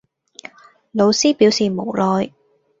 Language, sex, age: Cantonese, female, 19-29